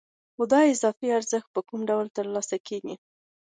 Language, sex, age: Pashto, female, 19-29